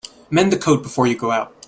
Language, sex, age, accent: English, male, 19-29, United States English